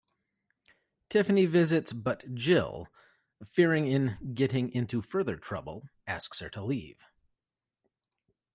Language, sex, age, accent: English, male, 40-49, United States English